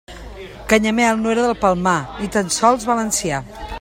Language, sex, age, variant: Catalan, female, 50-59, Central